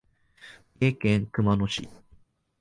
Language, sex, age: Japanese, male, 19-29